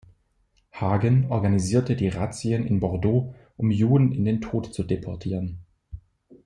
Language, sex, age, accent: German, male, 30-39, Deutschland Deutsch